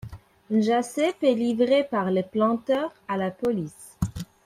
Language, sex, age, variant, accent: French, female, 19-29, Français du nord de l'Afrique, Français du Maroc